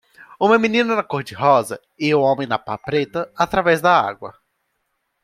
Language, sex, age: Portuguese, male, 19-29